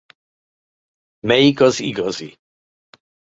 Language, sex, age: Hungarian, male, 60-69